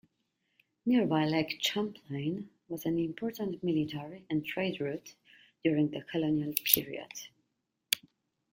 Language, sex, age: English, female, 40-49